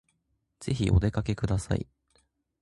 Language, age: Japanese, 19-29